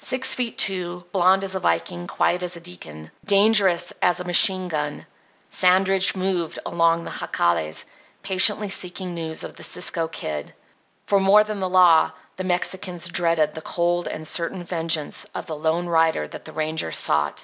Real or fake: real